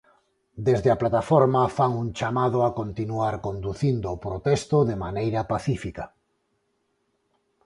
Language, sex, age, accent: Galician, male, 40-49, Normativo (estándar); Neofalante